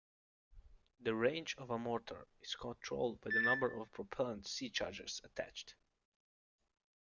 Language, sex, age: English, male, 19-29